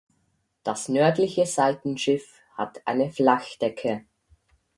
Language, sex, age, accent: German, male, under 19, Schweizerdeutsch